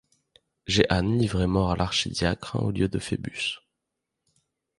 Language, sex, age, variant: French, male, 19-29, Français de métropole